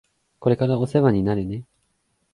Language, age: Japanese, 19-29